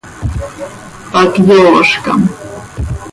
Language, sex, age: Seri, female, 40-49